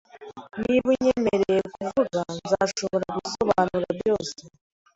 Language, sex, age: Kinyarwanda, female, 19-29